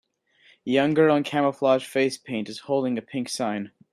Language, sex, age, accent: English, male, 19-29, United States English